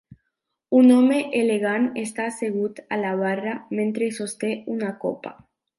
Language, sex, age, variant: Catalan, female, 19-29, Nord-Occidental